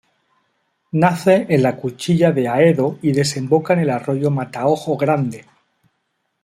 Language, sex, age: Spanish, male, 40-49